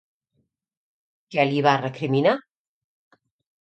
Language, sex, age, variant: Catalan, female, 50-59, Central